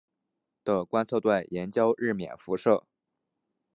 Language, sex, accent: Chinese, male, 出生地：河南省